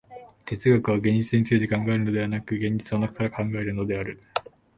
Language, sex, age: Japanese, male, 19-29